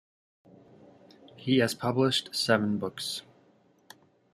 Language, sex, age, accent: English, male, 19-29, United States English